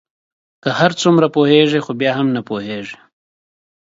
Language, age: Pashto, 30-39